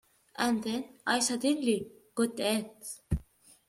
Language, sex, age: English, female, 40-49